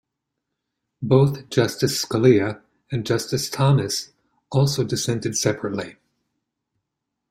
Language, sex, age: English, male, 60-69